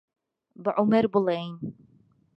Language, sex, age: Central Kurdish, female, 30-39